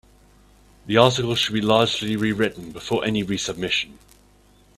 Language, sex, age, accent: English, male, 30-39, England English